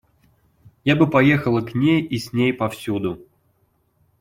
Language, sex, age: Russian, male, 30-39